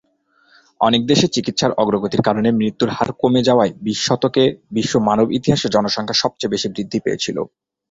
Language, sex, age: Bengali, male, 19-29